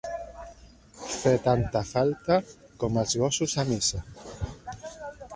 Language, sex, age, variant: Catalan, male, 40-49, Central